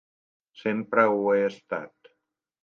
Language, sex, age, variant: Catalan, male, 50-59, Central